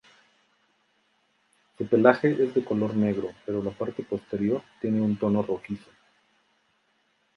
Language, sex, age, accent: Spanish, male, 40-49, México